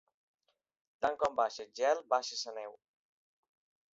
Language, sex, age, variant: Catalan, male, 30-39, Balear